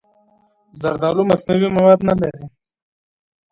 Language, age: Pashto, 19-29